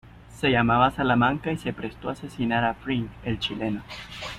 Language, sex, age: Spanish, male, 30-39